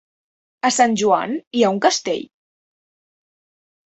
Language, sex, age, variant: Catalan, female, under 19, Central